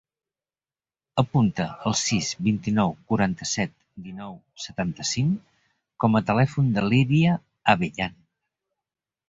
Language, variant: Catalan, Central